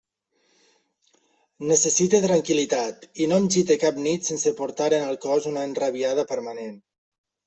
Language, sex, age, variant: Catalan, male, 30-39, Central